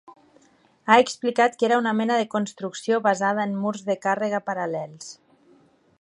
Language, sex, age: Catalan, female, 30-39